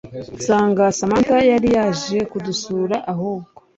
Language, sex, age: Kinyarwanda, male, 30-39